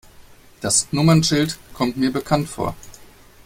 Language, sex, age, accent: German, male, 40-49, Deutschland Deutsch